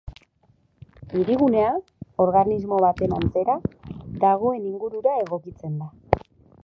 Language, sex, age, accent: Basque, female, 30-39, Erdialdekoa edo Nafarra (Gipuzkoa, Nafarroa)